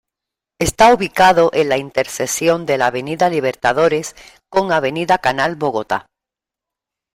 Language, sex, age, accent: Spanish, female, 50-59, España: Sur peninsular (Andalucia, Extremadura, Murcia)